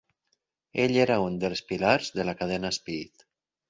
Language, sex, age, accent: Catalan, male, 40-49, valencià